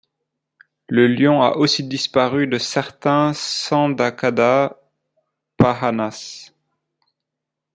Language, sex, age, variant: French, male, 30-39, Français de métropole